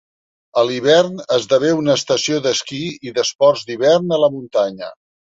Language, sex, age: Catalan, male, 50-59